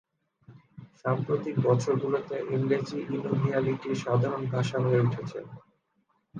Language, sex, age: Bengali, male, 19-29